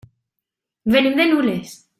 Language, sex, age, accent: Catalan, female, 19-29, valencià